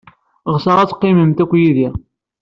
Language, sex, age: Kabyle, male, 19-29